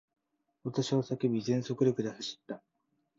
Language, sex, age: Japanese, male, 19-29